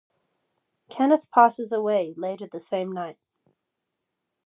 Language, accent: English, Australian English